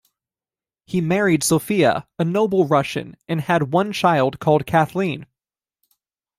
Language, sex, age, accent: English, male, 19-29, United States English